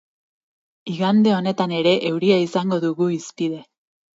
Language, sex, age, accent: Basque, female, 30-39, Mendebalekoa (Araba, Bizkaia, Gipuzkoako mendebaleko herri batzuk)